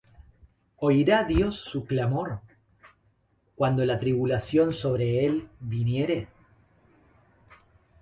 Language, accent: Spanish, Rioplatense: Argentina, Uruguay, este de Bolivia, Paraguay